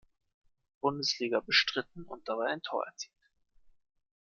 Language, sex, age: German, male, 19-29